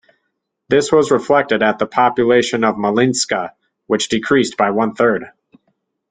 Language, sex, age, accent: English, male, 30-39, United States English